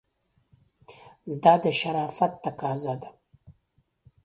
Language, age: Pashto, 40-49